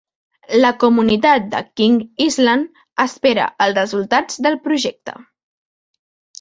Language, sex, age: Catalan, female, under 19